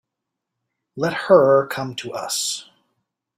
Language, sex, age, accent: English, male, 40-49, United States English